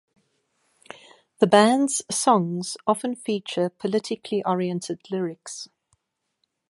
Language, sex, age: English, female, 30-39